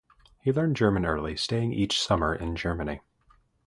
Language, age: English, 30-39